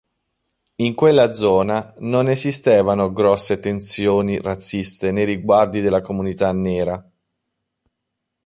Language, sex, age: Italian, male, 30-39